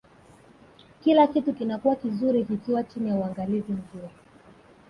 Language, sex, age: Swahili, female, 30-39